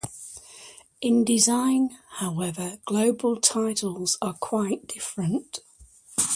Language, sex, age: English, female, 60-69